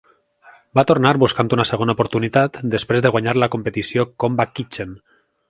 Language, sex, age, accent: Catalan, male, 19-29, valencià